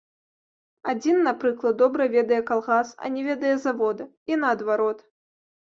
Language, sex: Belarusian, female